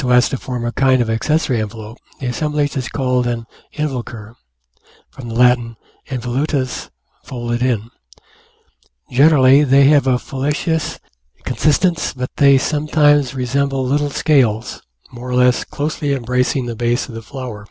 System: none